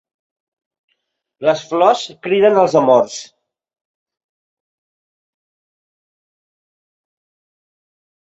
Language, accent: Catalan, Català central